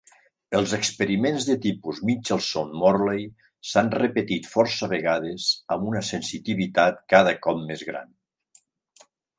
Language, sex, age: Catalan, male, 60-69